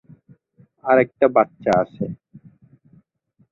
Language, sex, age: Bengali, male, 19-29